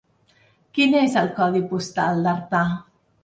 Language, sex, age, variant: Catalan, female, 60-69, Central